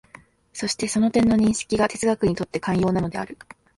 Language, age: Japanese, 19-29